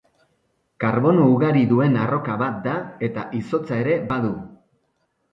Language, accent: Basque, Mendebalekoa (Araba, Bizkaia, Gipuzkoako mendebaleko herri batzuk)